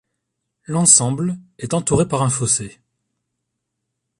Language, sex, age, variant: French, male, 40-49, Français de métropole